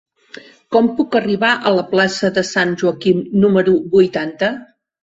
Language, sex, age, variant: Catalan, female, 50-59, Central